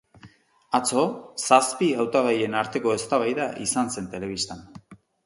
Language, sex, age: Basque, male, 40-49